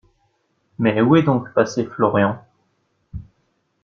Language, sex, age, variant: French, male, 19-29, Français de métropole